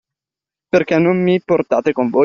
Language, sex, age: Italian, male, 19-29